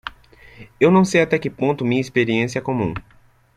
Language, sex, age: Portuguese, male, 30-39